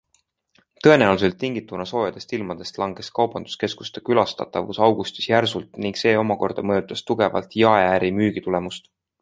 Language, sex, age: Estonian, male, 19-29